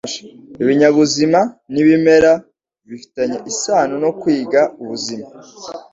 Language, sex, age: Kinyarwanda, male, under 19